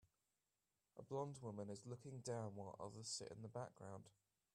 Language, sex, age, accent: English, male, 19-29, England English